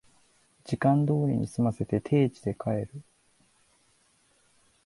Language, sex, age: Japanese, male, 19-29